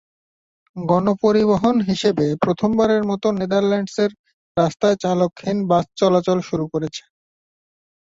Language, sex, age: Bengali, male, 19-29